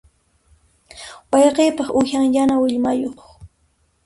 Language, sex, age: Puno Quechua, female, 19-29